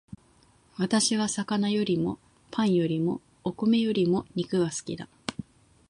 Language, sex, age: Japanese, female, 19-29